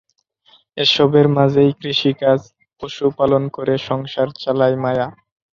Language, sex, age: Bengali, male, 19-29